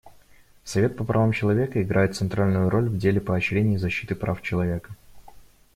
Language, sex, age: Russian, male, 19-29